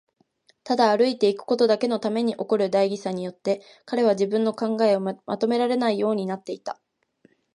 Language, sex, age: Japanese, female, 19-29